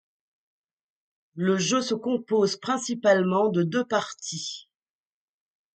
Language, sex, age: French, female, 60-69